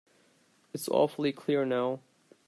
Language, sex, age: English, male, 30-39